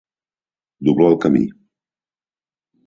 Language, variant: Catalan, Central